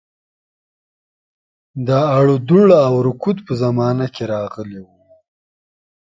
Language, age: Pashto, 19-29